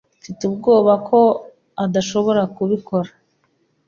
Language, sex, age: Kinyarwanda, female, 40-49